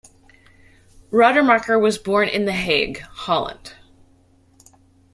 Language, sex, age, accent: English, female, 40-49, United States English